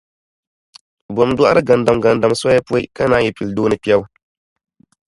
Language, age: Dagbani, 19-29